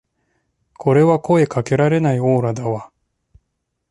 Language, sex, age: Japanese, male, 30-39